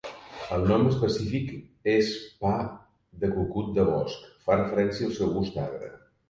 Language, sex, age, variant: Catalan, male, 50-59, Septentrional